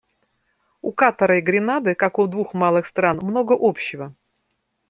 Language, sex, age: Russian, female, 50-59